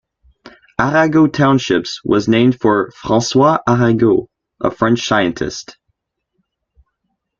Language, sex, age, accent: English, male, under 19, Canadian English